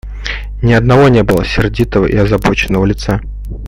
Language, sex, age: Russian, male, 30-39